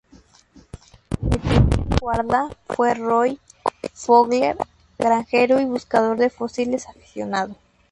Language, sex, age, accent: Spanish, male, 19-29, México